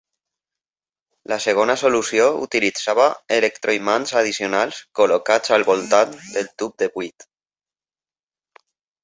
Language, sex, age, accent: Catalan, male, 30-39, valencià